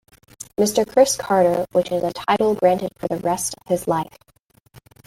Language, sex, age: English, female, 19-29